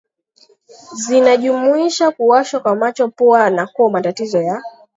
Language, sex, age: Swahili, female, 19-29